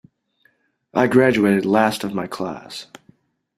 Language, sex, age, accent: English, male, 50-59, United States English